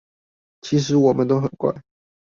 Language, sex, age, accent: Chinese, male, under 19, 出生地：新北市